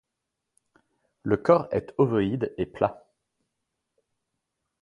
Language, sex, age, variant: French, male, 30-39, Français de métropole